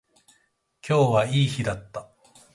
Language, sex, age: Japanese, male, 30-39